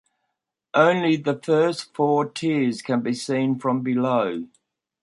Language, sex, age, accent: English, male, 70-79, Australian English